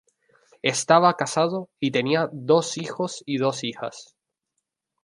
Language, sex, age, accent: Spanish, male, 19-29, España: Islas Canarias